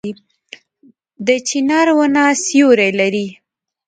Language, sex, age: Pashto, female, under 19